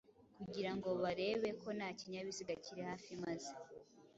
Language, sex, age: Kinyarwanda, female, 19-29